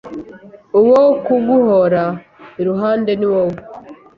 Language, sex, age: Kinyarwanda, female, 30-39